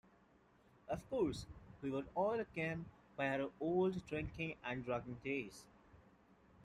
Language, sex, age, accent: English, male, 19-29, India and South Asia (India, Pakistan, Sri Lanka)